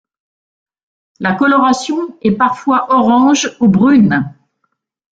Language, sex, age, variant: French, female, 60-69, Français de métropole